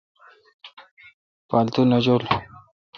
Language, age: Kalkoti, 19-29